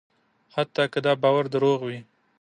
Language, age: Pashto, 19-29